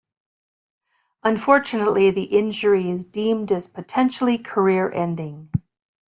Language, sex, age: English, female, 60-69